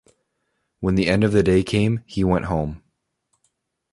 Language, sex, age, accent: English, male, 19-29, United States English